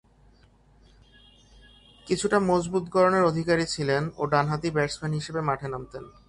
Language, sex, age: Bengali, male, 19-29